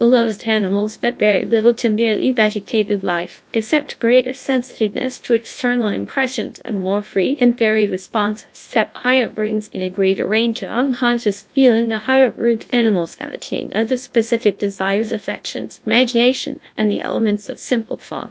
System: TTS, GlowTTS